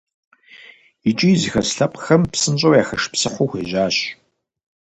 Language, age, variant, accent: Kabardian, 40-49, Адыгэбзэ (Къэбэрдей, Кирил, псоми зэдай), Джылэхъстэней (Gilahsteney)